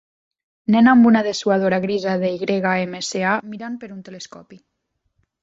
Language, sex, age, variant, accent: Catalan, female, 19-29, Nord-Occidental, Tortosí